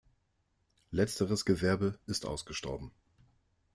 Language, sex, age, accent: German, male, 40-49, Deutschland Deutsch